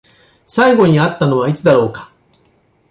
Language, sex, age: Japanese, male, 50-59